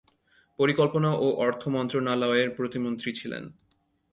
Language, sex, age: Bengali, male, 19-29